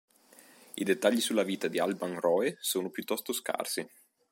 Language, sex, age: Italian, male, 19-29